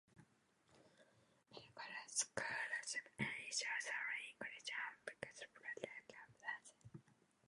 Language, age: English, 19-29